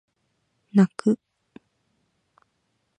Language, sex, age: Japanese, female, 19-29